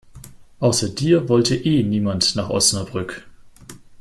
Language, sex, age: German, female, 19-29